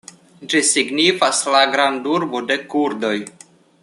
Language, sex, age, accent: Esperanto, male, 19-29, Internacia